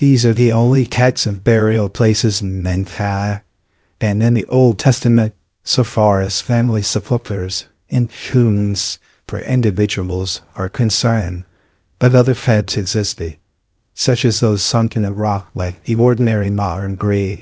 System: TTS, VITS